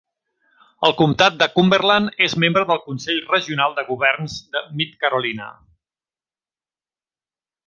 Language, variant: Catalan, Central